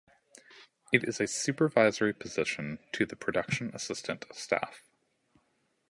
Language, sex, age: English, male, 30-39